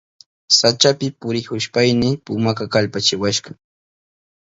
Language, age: Southern Pastaza Quechua, 30-39